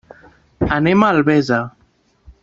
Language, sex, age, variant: Catalan, male, 19-29, Nord-Occidental